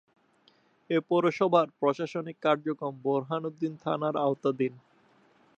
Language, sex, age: Bengali, male, 19-29